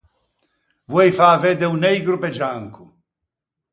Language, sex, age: Ligurian, male, 30-39